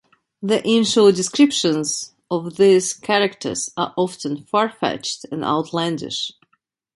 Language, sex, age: English, female, 50-59